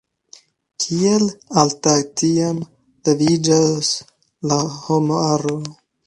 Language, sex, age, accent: Esperanto, male, 19-29, Internacia